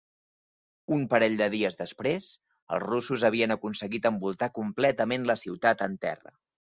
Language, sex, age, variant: Catalan, male, 19-29, Central